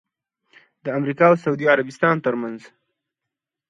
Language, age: Pashto, 19-29